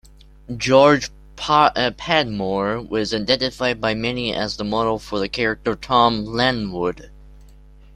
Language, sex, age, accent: English, male, under 19, United States English